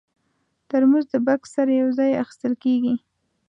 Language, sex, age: Pashto, female, 19-29